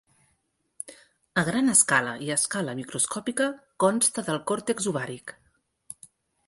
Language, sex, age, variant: Catalan, female, 40-49, Central